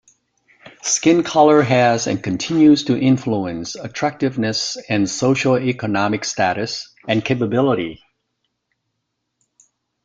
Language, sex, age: English, male, 60-69